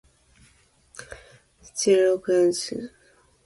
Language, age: English, 19-29